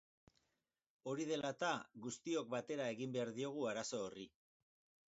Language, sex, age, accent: Basque, male, 60-69, Mendebalekoa (Araba, Bizkaia, Gipuzkoako mendebaleko herri batzuk)